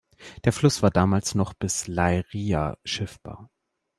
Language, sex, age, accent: German, male, 30-39, Deutschland Deutsch